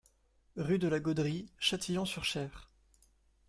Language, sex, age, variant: French, male, 19-29, Français de métropole